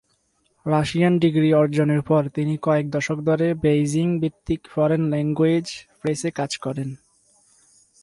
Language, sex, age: Bengali, male, 19-29